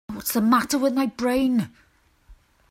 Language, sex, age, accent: English, female, 30-39, England English